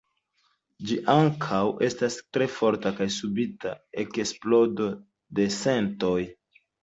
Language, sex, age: Esperanto, male, 19-29